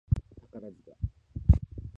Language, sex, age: Japanese, male, 19-29